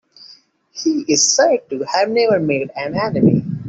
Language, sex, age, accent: English, male, 30-39, India and South Asia (India, Pakistan, Sri Lanka)